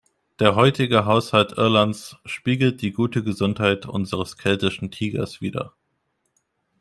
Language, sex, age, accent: German, male, 19-29, Deutschland Deutsch